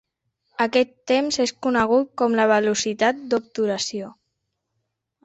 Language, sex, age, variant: Catalan, female, under 19, Central